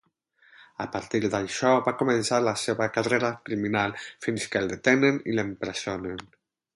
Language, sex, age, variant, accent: Catalan, male, 40-49, Alacantí, Barcelona